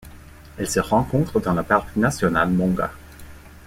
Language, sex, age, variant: French, male, 19-29, Français de métropole